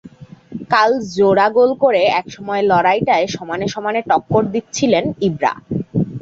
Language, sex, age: Bengali, female, 19-29